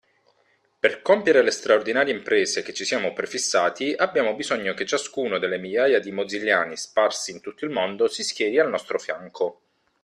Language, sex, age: Italian, male, 30-39